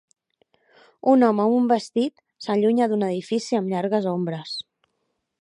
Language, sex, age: Catalan, female, 30-39